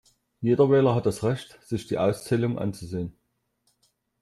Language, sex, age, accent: German, male, 50-59, Deutschland Deutsch